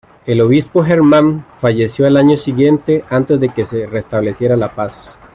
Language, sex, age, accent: Spanish, male, 30-39, América central